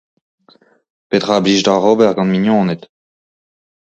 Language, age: Breton, 30-39